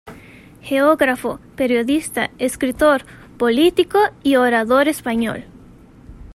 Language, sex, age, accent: Spanish, female, 19-29, México